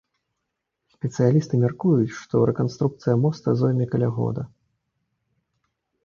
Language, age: Belarusian, 40-49